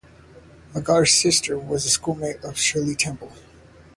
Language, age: English, 40-49